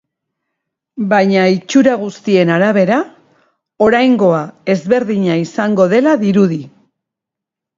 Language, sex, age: Basque, female, 60-69